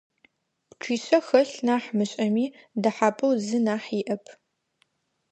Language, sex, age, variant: Adyghe, female, 19-29, Адыгабзэ (Кирил, пстэумэ зэдыряе)